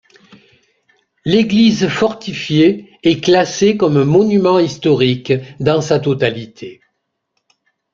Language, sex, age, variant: French, male, 50-59, Français de métropole